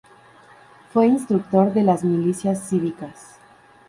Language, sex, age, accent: Spanish, female, under 19, México